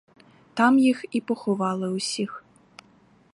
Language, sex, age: Ukrainian, female, 19-29